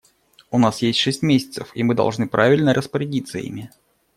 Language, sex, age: Russian, male, 40-49